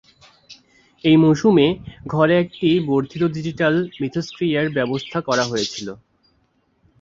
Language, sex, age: Bengali, male, under 19